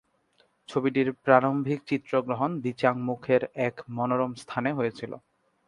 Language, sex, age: Bengali, male, 19-29